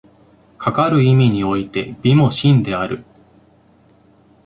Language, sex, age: Japanese, male, 19-29